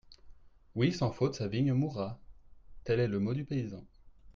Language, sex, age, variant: French, male, 30-39, Français de métropole